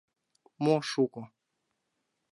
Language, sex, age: Mari, male, 19-29